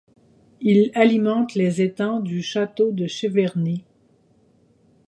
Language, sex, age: French, female, 50-59